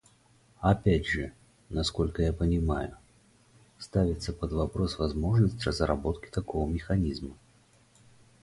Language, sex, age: Russian, male, 40-49